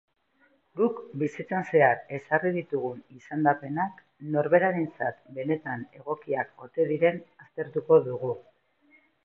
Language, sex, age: Basque, female, 50-59